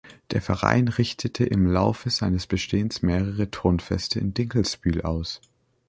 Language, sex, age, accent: German, male, under 19, Deutschland Deutsch